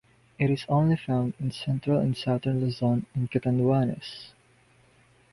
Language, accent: English, Filipino